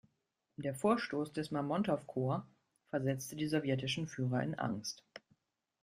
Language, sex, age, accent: German, female, 40-49, Deutschland Deutsch